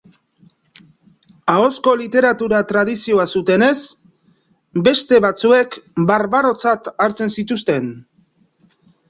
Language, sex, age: Basque, male, 40-49